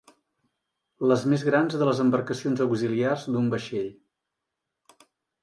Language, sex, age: Catalan, male, 40-49